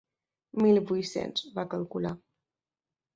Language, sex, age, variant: Catalan, female, 19-29, Balear